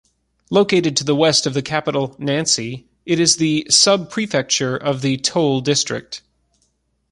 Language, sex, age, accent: English, male, 30-39, United States English